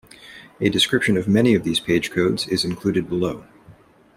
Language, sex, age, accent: English, male, 30-39, United States English